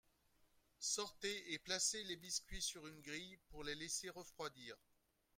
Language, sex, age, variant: French, male, 50-59, Français de métropole